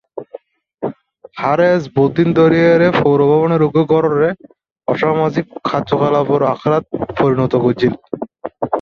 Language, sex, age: Bengali, male, 19-29